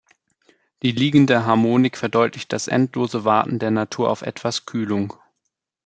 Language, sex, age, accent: German, male, 19-29, Deutschland Deutsch